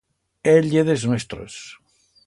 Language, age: Aragonese, 60-69